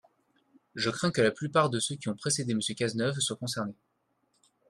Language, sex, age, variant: French, male, 19-29, Français de métropole